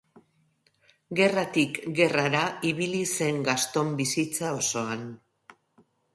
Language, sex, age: Basque, female, 50-59